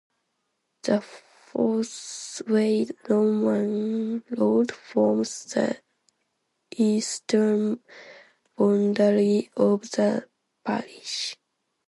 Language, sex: English, female